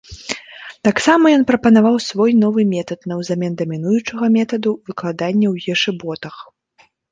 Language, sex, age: Belarusian, female, 19-29